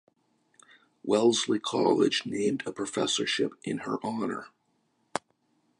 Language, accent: English, Canadian English